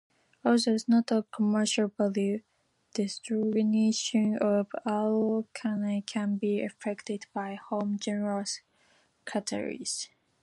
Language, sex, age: English, female, 19-29